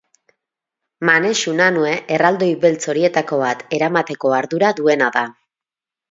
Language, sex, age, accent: Basque, female, 30-39, Mendebalekoa (Araba, Bizkaia, Gipuzkoako mendebaleko herri batzuk)